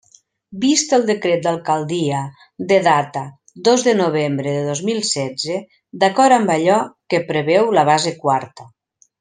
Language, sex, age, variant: Catalan, female, 50-59, Central